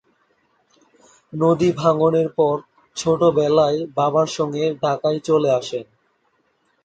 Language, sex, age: Bengali, male, 19-29